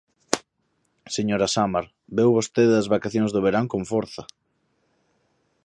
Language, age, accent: Galician, 19-29, Atlántico (seseo e gheada)